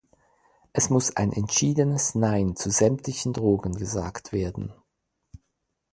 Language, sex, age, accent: German, male, 40-49, Schweizerdeutsch